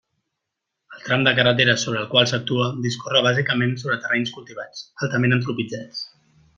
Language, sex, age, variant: Catalan, male, 30-39, Central